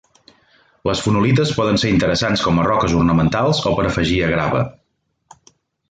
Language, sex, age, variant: Catalan, male, 40-49, Central